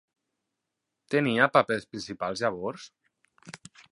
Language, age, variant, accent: Catalan, 19-29, Valencià central, valencià